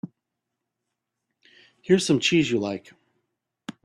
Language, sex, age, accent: English, male, 40-49, United States English